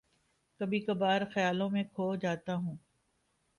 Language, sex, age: Urdu, female, 19-29